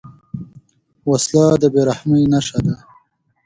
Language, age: Pashto, 19-29